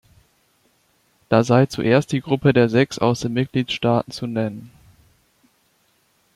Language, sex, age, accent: German, male, 19-29, Deutschland Deutsch